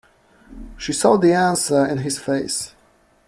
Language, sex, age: English, male, 30-39